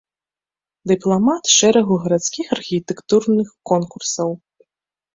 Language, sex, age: Belarusian, female, 19-29